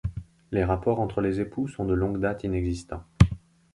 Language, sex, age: French, male, 40-49